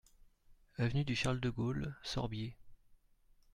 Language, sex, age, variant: French, male, 40-49, Français de métropole